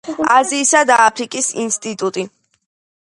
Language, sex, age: Georgian, female, 30-39